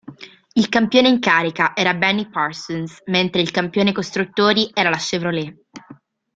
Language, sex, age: Italian, female, 19-29